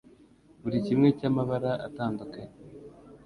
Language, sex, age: Kinyarwanda, male, 30-39